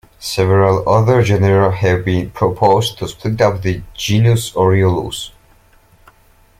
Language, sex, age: English, male, under 19